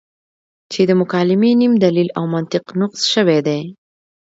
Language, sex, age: Pashto, female, 19-29